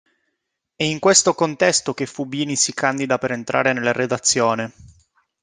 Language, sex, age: Italian, male, 30-39